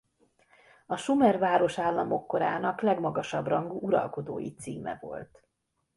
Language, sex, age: Hungarian, female, 50-59